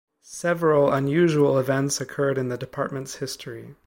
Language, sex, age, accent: English, male, 19-29, United States English